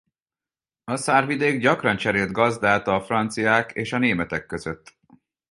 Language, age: Hungarian, 40-49